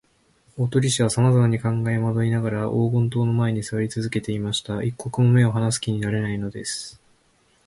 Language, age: Japanese, 19-29